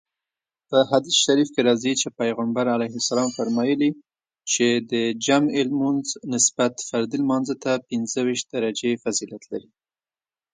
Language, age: Pashto, 30-39